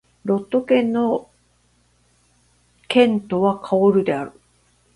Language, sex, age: Japanese, female, 50-59